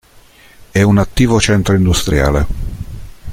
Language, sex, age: Italian, male, 50-59